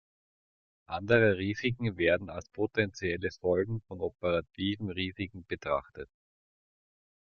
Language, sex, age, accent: German, male, 30-39, Österreichisches Deutsch